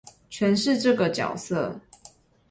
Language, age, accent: Chinese, 19-29, 出生地：高雄市